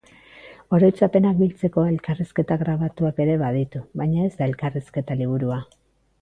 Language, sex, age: Basque, female, 40-49